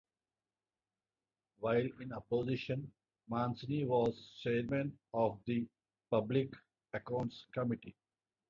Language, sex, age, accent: English, male, 50-59, India and South Asia (India, Pakistan, Sri Lanka)